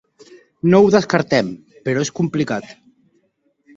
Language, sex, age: Catalan, male, 30-39